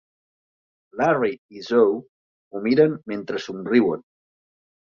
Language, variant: Catalan, Central